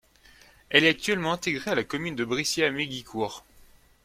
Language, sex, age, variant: French, male, 19-29, Français de métropole